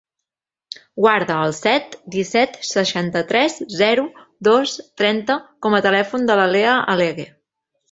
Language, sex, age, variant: Catalan, female, 30-39, Central